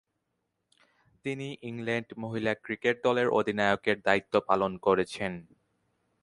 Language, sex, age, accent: Bengali, male, 19-29, fluent